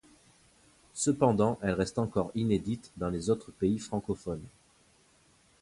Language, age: French, 30-39